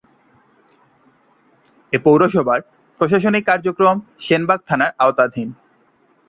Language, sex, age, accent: Bengali, male, 19-29, প্রমিত